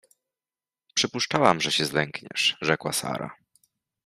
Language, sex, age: Polish, male, 19-29